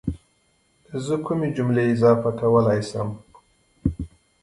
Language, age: Pashto, 30-39